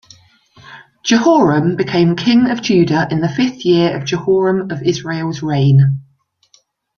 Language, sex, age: English, female, 40-49